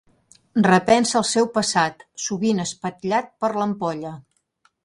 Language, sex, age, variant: Catalan, female, 50-59, Central